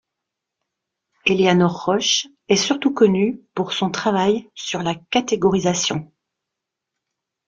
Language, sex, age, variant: French, female, 50-59, Français de métropole